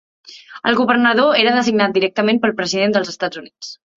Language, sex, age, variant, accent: Catalan, female, 19-29, Central, Barceloní